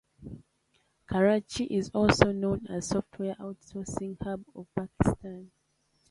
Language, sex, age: English, female, 19-29